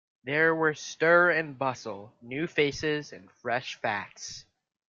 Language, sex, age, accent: English, male, under 19, United States English